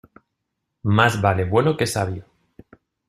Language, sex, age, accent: Spanish, male, 19-29, España: Centro-Sur peninsular (Madrid, Toledo, Castilla-La Mancha)